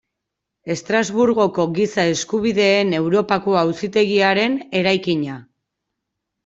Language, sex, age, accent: Basque, female, 30-39, Erdialdekoa edo Nafarra (Gipuzkoa, Nafarroa)